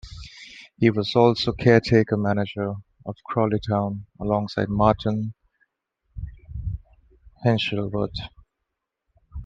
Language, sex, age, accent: English, male, 19-29, India and South Asia (India, Pakistan, Sri Lanka)